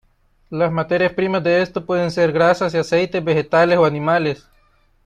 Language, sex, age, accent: Spanish, male, 19-29, América central